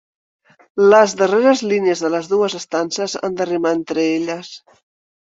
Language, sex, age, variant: Catalan, female, 50-59, Central